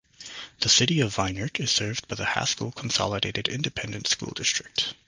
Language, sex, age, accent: English, male, 19-29, United States English